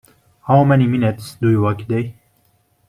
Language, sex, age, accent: English, male, 19-29, United States English